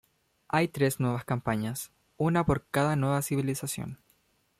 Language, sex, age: Spanish, male, under 19